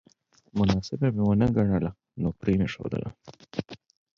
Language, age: Pashto, 30-39